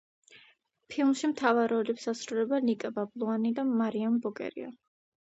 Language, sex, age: Georgian, female, under 19